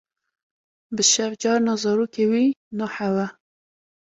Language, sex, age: Kurdish, female, 19-29